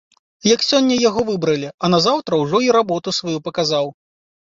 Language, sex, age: Belarusian, male, 30-39